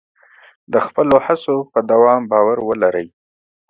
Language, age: Pashto, 30-39